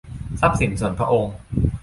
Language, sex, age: Thai, male, 19-29